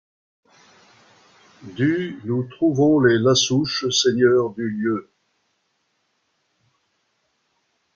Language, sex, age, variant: French, male, 60-69, Français de métropole